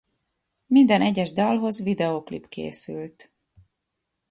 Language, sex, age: Hungarian, female, 50-59